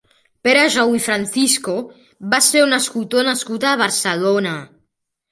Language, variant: Catalan, Central